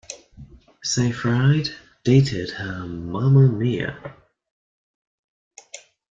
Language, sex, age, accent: English, male, under 19, England English